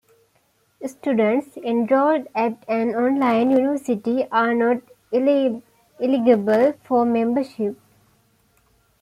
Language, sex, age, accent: English, female, 19-29, United States English